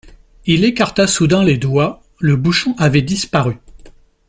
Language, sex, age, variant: French, male, 40-49, Français de métropole